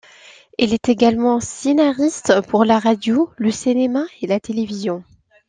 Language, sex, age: French, female, 30-39